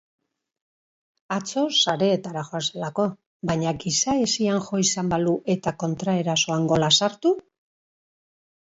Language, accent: Basque, Erdialdekoa edo Nafarra (Gipuzkoa, Nafarroa)